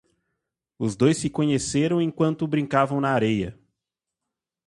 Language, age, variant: Portuguese, 30-39, Portuguese (Brasil)